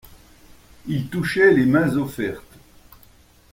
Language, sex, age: French, male, 70-79